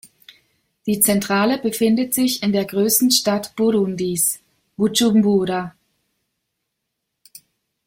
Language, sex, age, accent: German, female, 50-59, Deutschland Deutsch